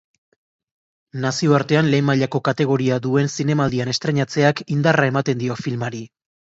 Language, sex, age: Basque, male, 30-39